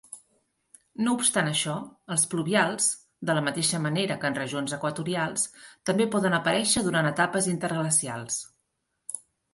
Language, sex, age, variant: Catalan, female, 40-49, Central